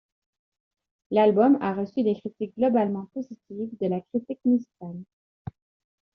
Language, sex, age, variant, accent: French, female, 40-49, Français d'Amérique du Nord, Français du Canada